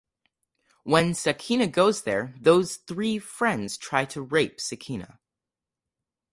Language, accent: English, United States English